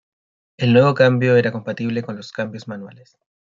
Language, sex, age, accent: Spanish, male, 19-29, Chileno: Chile, Cuyo